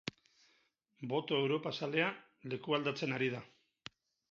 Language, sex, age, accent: Basque, male, 50-59, Mendebalekoa (Araba, Bizkaia, Gipuzkoako mendebaleko herri batzuk)